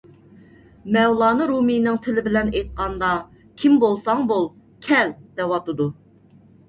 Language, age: Uyghur, 30-39